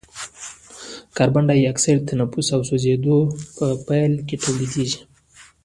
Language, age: Pashto, 19-29